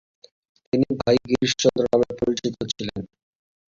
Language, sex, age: Bengali, male, 19-29